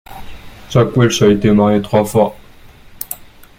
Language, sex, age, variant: French, male, 19-29, Français des départements et régions d'outre-mer